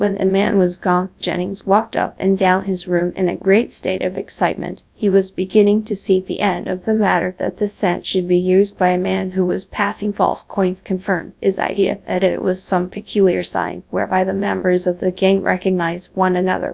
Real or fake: fake